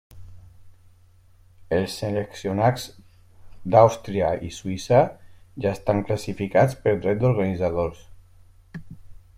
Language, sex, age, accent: Catalan, male, 40-49, valencià